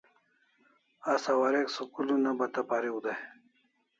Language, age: Kalasha, 40-49